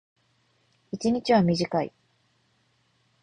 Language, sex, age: Japanese, female, 30-39